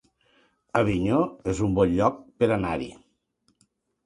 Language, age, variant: Catalan, 60-69, Tortosí